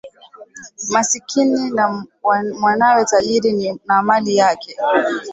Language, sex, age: Swahili, female, 19-29